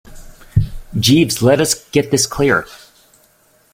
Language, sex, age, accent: English, male, 40-49, United States English